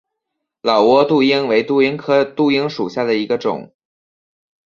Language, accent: Chinese, 出生地：辽宁省